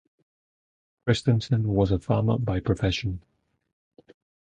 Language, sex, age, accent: English, male, 19-29, England English